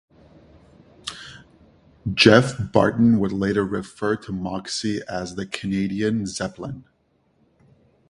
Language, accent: English, United States English